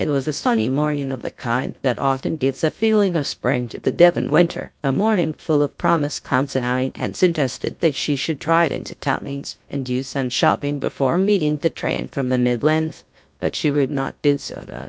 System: TTS, GlowTTS